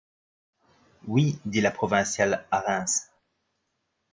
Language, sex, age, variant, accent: French, male, 30-39, Français d'Europe, Français de Belgique